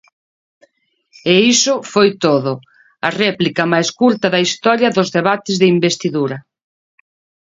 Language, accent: Galician, Normativo (estándar)